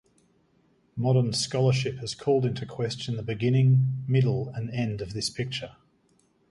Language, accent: English, Australian English